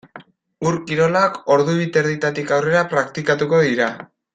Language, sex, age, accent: Basque, male, under 19, Erdialdekoa edo Nafarra (Gipuzkoa, Nafarroa)